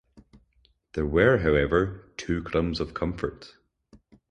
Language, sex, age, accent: English, male, 30-39, Scottish English